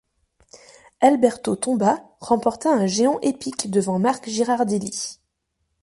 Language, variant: French, Français de métropole